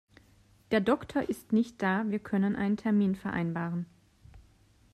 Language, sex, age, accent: German, male, 30-39, Deutschland Deutsch